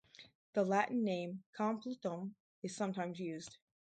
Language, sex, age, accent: English, female, 50-59, United States English